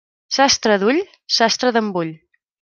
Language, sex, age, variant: Catalan, female, 30-39, Central